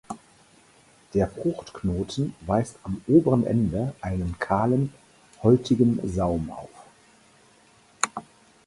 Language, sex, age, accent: German, male, 60-69, Deutschland Deutsch